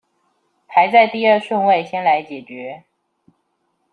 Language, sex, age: Chinese, female, 19-29